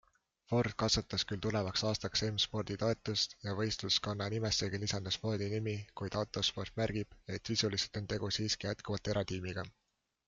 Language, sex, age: Estonian, male, 19-29